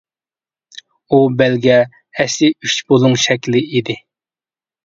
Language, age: Uyghur, 19-29